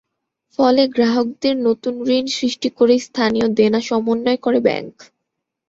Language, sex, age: Bengali, female, 19-29